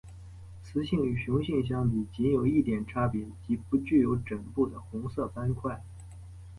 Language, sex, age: Chinese, male, 19-29